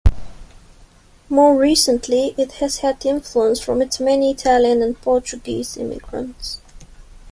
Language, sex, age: English, female, 19-29